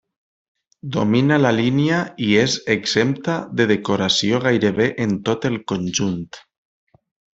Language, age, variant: Catalan, 30-39, Nord-Occidental